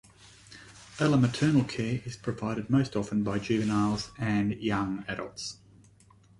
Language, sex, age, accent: English, male, 40-49, Australian English